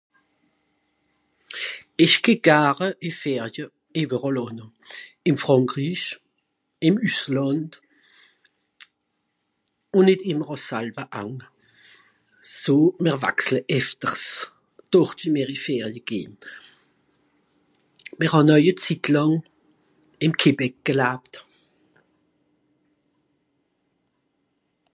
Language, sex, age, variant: Swiss German, female, 50-59, Nordniederàlemmànisch (Rishoffe, Zàwere, Bùsswìller, Hawenau, Brüemt, Stroossbùri, Molse, Dàmbàch, Schlettstàtt, Pfàlzbùri usw.)